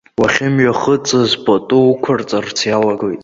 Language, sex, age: Abkhazian, male, under 19